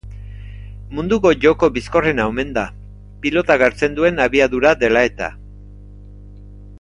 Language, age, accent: Basque, 60-69, Erdialdekoa edo Nafarra (Gipuzkoa, Nafarroa)